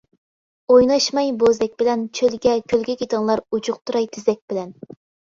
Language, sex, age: Uyghur, female, under 19